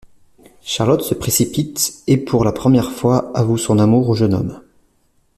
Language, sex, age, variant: French, male, 30-39, Français de métropole